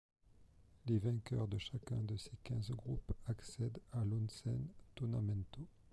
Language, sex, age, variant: French, male, 40-49, Français de métropole